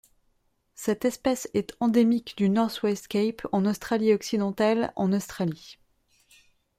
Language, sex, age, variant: French, female, 30-39, Français de métropole